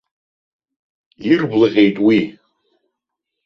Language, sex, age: Abkhazian, male, 30-39